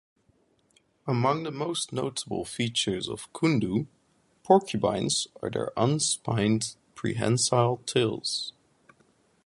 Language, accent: English, United States English